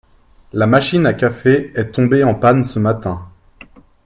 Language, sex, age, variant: French, male, 19-29, Français de métropole